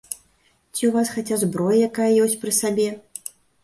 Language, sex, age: Belarusian, female, 30-39